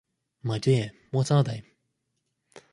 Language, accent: English, England English